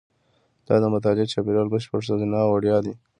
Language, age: Pashto, under 19